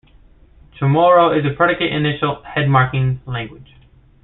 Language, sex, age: English, male, 19-29